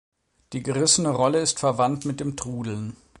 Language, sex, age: German, male, 40-49